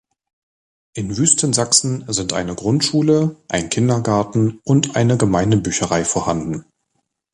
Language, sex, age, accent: German, male, 40-49, Deutschland Deutsch